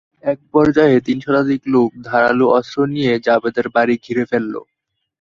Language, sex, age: Bengali, male, under 19